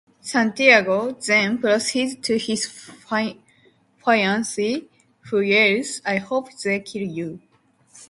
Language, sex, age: English, female, under 19